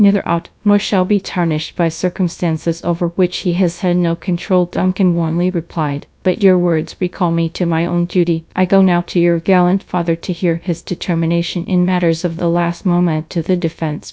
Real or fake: fake